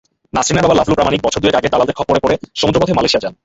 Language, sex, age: Bengali, male, 19-29